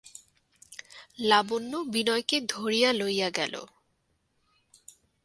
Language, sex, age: Bengali, female, 19-29